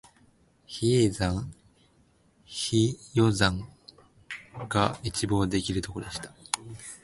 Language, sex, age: Japanese, male, 19-29